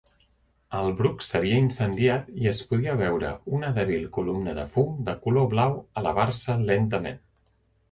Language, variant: Catalan, Central